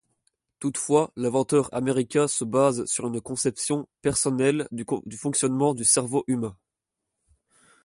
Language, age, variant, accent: French, under 19, Français d'Europe, Français de Belgique